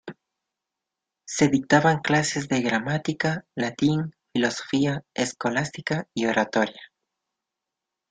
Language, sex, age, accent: Spanish, male, 19-29, Andino-Pacífico: Colombia, Perú, Ecuador, oeste de Bolivia y Venezuela andina